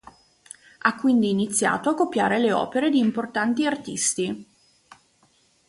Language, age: Italian, 19-29